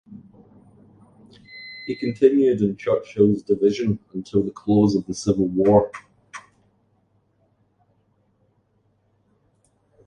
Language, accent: English, Scottish English